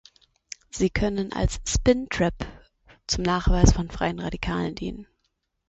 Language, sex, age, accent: German, female, 19-29, Deutschland Deutsch